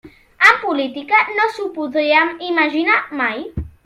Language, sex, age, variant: Catalan, male, under 19, Central